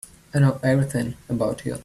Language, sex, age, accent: English, male, under 19, United States English